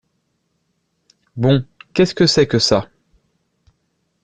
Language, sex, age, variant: French, male, 30-39, Français de métropole